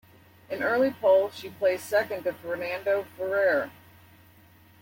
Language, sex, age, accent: English, female, 40-49, United States English